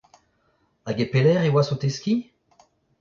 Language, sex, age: Breton, male, 30-39